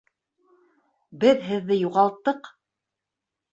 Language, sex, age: Bashkir, female, 40-49